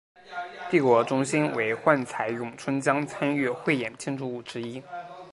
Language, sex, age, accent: Chinese, male, under 19, 出生地：浙江省